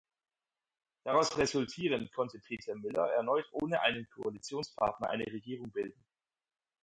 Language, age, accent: German, 30-39, Deutschland Deutsch